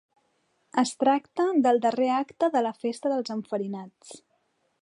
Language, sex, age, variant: Catalan, female, 19-29, Central